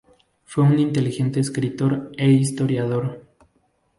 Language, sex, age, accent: Spanish, male, 19-29, México